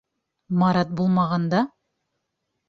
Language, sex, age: Bashkir, female, 19-29